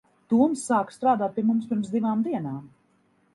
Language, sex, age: Latvian, female, 40-49